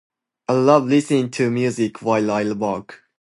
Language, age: Japanese, 19-29